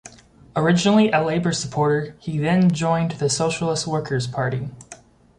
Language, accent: English, United States English